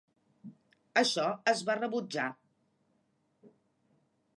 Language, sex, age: Catalan, female, 40-49